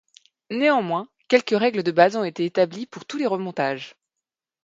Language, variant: French, Français de métropole